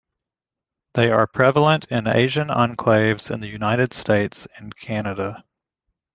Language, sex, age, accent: English, male, 50-59, United States English